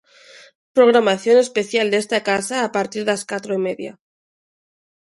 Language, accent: Galician, Neofalante